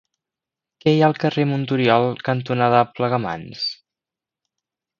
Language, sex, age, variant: Catalan, male, 19-29, Central